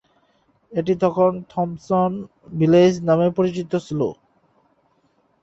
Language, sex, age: Bengali, male, 19-29